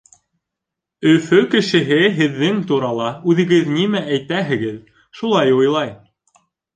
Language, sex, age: Bashkir, male, 19-29